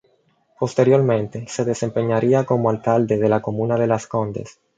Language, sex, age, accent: Spanish, male, 19-29, Caribe: Cuba, Venezuela, Puerto Rico, República Dominicana, Panamá, Colombia caribeña, México caribeño, Costa del golfo de México